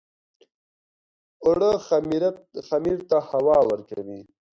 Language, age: Pashto, 19-29